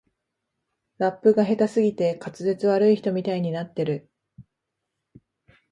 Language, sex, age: Japanese, female, 30-39